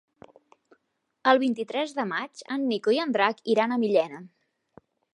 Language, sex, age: Catalan, female, 19-29